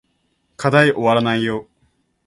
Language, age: Japanese, 19-29